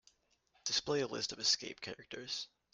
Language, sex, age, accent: English, male, under 19, United States English